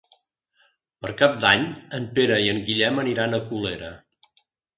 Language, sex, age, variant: Catalan, male, 60-69, Central